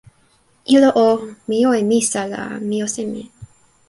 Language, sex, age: Toki Pona, female, 19-29